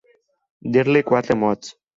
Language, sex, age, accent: Catalan, male, under 19, valencià